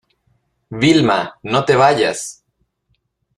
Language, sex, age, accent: Spanish, male, 19-29, México